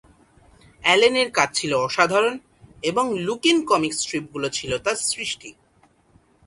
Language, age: Bengali, 19-29